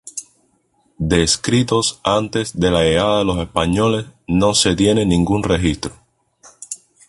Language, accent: Spanish, Caribe: Cuba, Venezuela, Puerto Rico, República Dominicana, Panamá, Colombia caribeña, México caribeño, Costa del golfo de México